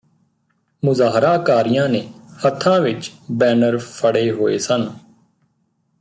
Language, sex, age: Punjabi, male, 30-39